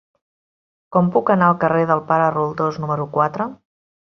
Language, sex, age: Catalan, female, 40-49